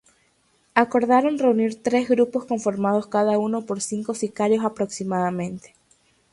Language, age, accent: Spanish, 19-29, Andino-Pacífico: Colombia, Perú, Ecuador, oeste de Bolivia y Venezuela andina